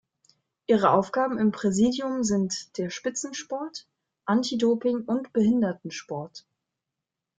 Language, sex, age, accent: German, female, 19-29, Deutschland Deutsch